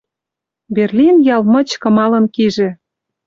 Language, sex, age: Western Mari, female, 30-39